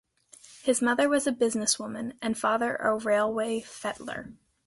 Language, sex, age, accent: English, female, under 19, United States English